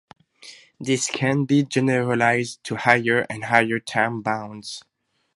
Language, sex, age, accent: English, male, 19-29, French